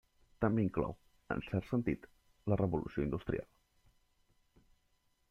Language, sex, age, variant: Catalan, male, 19-29, Central